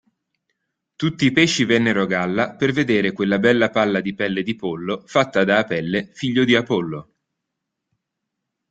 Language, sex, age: Italian, male, 19-29